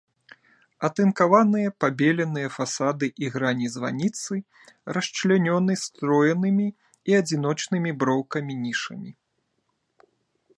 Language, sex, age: Belarusian, male, 40-49